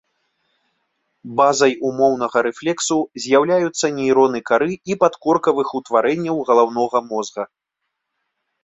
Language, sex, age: Belarusian, male, 40-49